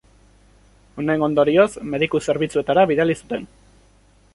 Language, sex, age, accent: Basque, male, 19-29, Erdialdekoa edo Nafarra (Gipuzkoa, Nafarroa)